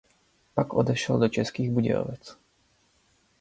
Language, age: Czech, 19-29